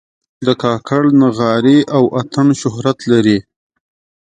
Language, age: Pashto, 30-39